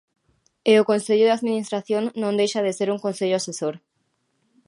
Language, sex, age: Galician, female, 19-29